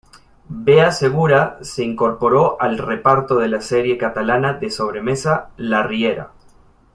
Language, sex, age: Spanish, male, 30-39